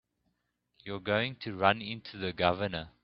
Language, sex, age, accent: English, male, 30-39, Southern African (South Africa, Zimbabwe, Namibia)